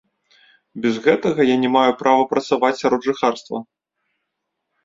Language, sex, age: Belarusian, male, 30-39